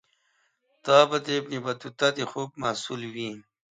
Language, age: Pashto, 30-39